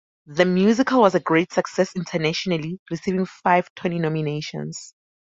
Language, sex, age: English, female, 19-29